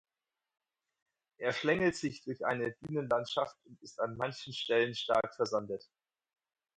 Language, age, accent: German, 30-39, Deutschland Deutsch